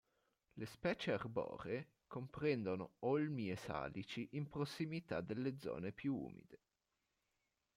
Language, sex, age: Italian, male, 19-29